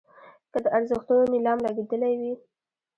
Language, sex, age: Pashto, female, 19-29